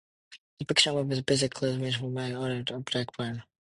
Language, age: English, 19-29